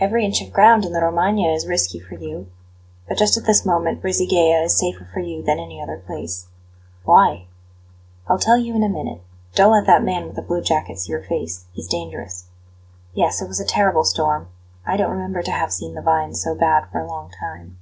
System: none